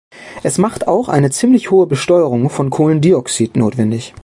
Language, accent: German, Deutschland Deutsch